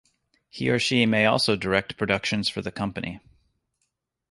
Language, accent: English, United States English